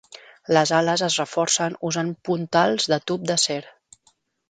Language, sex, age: Catalan, female, 40-49